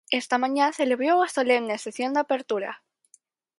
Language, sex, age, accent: Galician, female, under 19, Normativo (estándar)